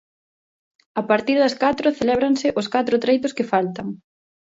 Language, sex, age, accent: Galician, female, 19-29, Normativo (estándar)